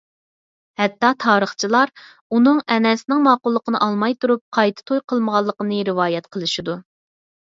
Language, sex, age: Uyghur, female, 30-39